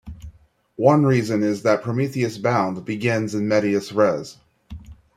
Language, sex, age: English, male, 40-49